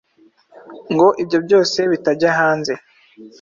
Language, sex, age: Kinyarwanda, male, 19-29